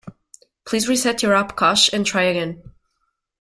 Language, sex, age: English, female, 19-29